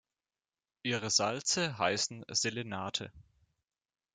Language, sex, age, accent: German, male, under 19, Deutschland Deutsch